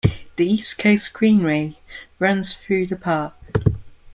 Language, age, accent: English, under 19, England English